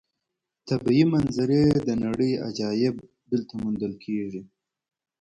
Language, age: Pashto, 19-29